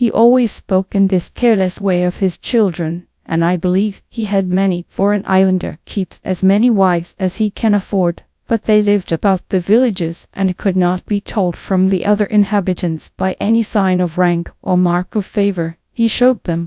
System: TTS, GradTTS